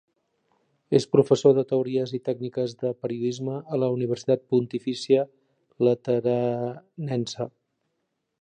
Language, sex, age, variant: Catalan, male, 40-49, Central